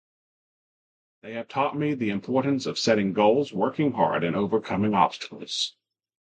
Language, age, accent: English, 30-39, United States English